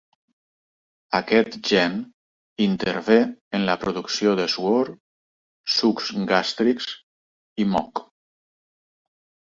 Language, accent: Catalan, valencià